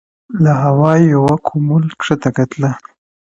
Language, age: Pashto, 19-29